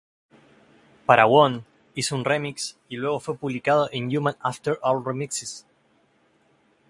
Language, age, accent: Spanish, 30-39, Rioplatense: Argentina, Uruguay, este de Bolivia, Paraguay